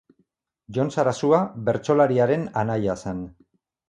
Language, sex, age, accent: Basque, male, 50-59, Mendebalekoa (Araba, Bizkaia, Gipuzkoako mendebaleko herri batzuk)